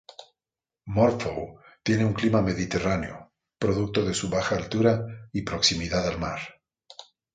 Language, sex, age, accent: Spanish, male, 50-59, Andino-Pacífico: Colombia, Perú, Ecuador, oeste de Bolivia y Venezuela andina